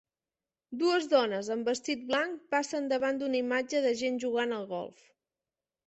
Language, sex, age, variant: Catalan, female, 30-39, Central